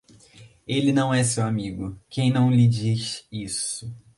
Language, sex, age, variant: Portuguese, male, under 19, Portuguese (Brasil)